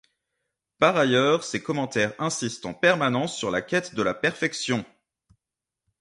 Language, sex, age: French, male, 30-39